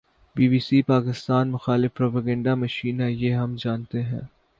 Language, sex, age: Urdu, male, 19-29